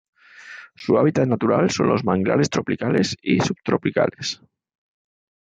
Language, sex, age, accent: Spanish, male, 40-49, España: Sur peninsular (Andalucia, Extremadura, Murcia)